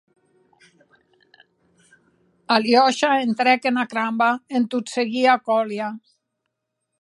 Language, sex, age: Occitan, female, 50-59